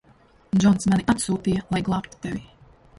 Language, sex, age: Latvian, female, 30-39